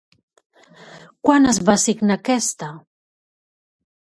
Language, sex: Catalan, female